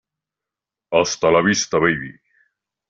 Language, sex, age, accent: Spanish, male, under 19, Andino-Pacífico: Colombia, Perú, Ecuador, oeste de Bolivia y Venezuela andina